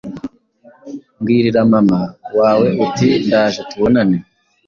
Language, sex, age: Kinyarwanda, male, 19-29